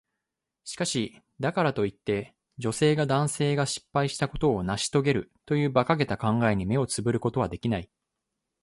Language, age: Japanese, 19-29